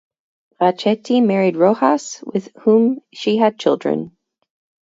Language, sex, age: English, female, 19-29